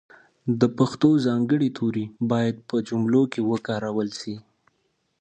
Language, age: Pashto, 19-29